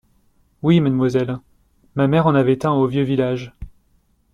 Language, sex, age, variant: French, male, 19-29, Français de métropole